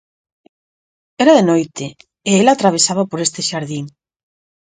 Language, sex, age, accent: Galician, female, 30-39, Central (gheada); Normativo (estándar)